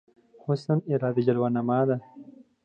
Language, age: Pashto, 19-29